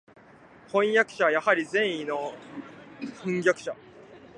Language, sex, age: Japanese, male, 19-29